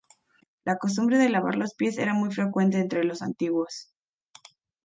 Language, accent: Spanish, México